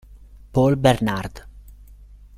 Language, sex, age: Italian, male, 30-39